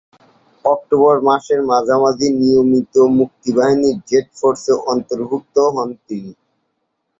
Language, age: Bengali, 19-29